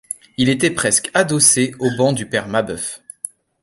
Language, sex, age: French, male, 19-29